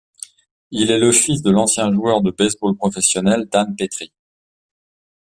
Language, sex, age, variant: French, male, 40-49, Français de métropole